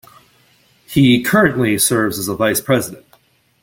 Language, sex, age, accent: English, male, 19-29, United States English